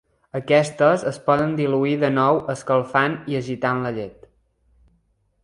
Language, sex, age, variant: Catalan, male, 19-29, Central